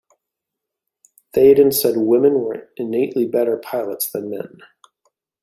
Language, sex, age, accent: English, male, 40-49, United States English